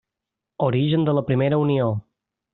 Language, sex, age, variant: Catalan, male, 19-29, Balear